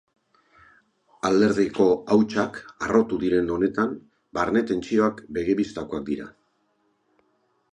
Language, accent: Basque, Mendebalekoa (Araba, Bizkaia, Gipuzkoako mendebaleko herri batzuk)